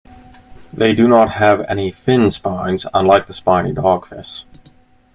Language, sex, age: English, male, 19-29